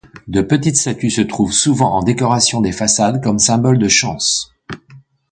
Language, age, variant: French, 50-59, Français de métropole